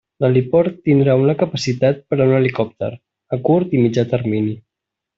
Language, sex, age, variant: Catalan, male, 30-39, Central